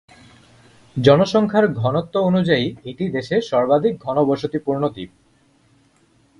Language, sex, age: Bengali, male, 19-29